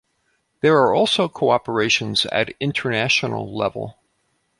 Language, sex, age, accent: English, male, 50-59, United States English